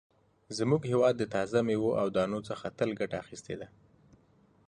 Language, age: Pashto, 30-39